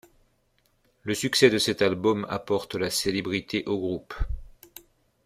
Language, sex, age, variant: French, male, 50-59, Français de métropole